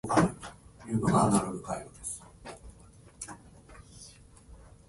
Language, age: Japanese, 19-29